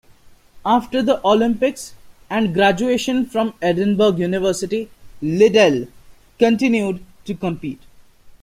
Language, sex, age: English, male, 19-29